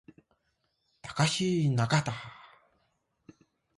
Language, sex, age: Spanish, male, 19-29